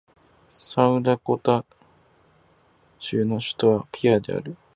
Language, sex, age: Japanese, male, 19-29